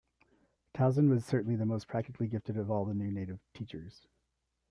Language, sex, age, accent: English, male, 30-39, United States English